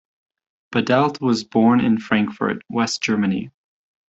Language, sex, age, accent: English, male, 19-29, United States English